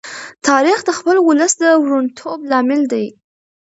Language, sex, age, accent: Pashto, female, under 19, کندهاری لهجه